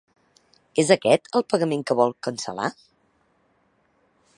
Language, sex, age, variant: Catalan, female, 40-49, Central